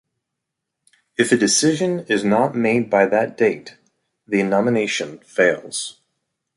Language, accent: English, United States English